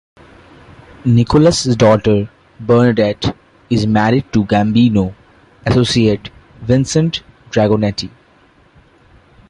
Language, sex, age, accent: English, male, 19-29, India and South Asia (India, Pakistan, Sri Lanka)